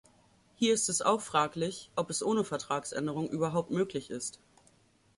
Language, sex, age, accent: German, female, 19-29, Deutschland Deutsch